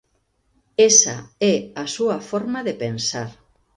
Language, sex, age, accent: Galician, female, 50-59, Oriental (común en zona oriental)